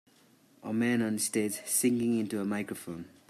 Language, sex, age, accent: English, male, 19-29, India and South Asia (India, Pakistan, Sri Lanka)